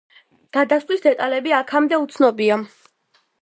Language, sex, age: Georgian, female, 50-59